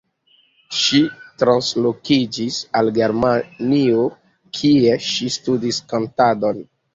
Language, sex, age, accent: Esperanto, male, 30-39, Internacia